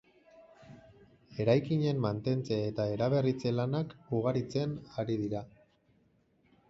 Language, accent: Basque, Batua